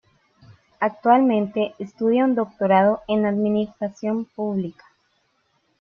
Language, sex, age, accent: Spanish, female, 30-39, América central